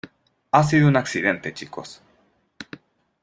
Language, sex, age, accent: Spanish, male, 19-29, Chileno: Chile, Cuyo